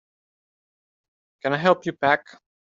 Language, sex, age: English, male, 19-29